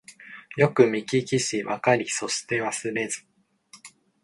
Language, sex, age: Japanese, male, 19-29